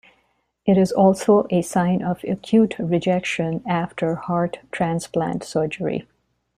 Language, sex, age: English, female, 50-59